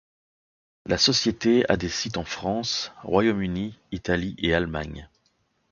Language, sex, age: French, male, 40-49